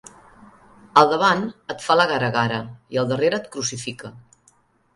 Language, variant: Catalan, Central